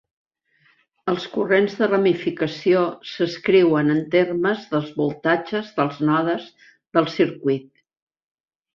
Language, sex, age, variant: Catalan, female, 60-69, Central